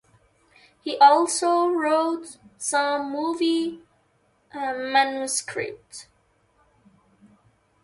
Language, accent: English, England English